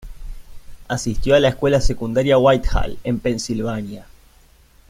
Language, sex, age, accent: Spanish, male, 19-29, Rioplatense: Argentina, Uruguay, este de Bolivia, Paraguay